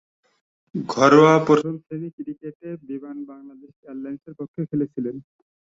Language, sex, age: Bengali, male, 19-29